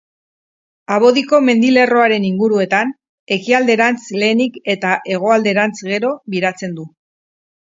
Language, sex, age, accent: Basque, female, 40-49, Erdialdekoa edo Nafarra (Gipuzkoa, Nafarroa)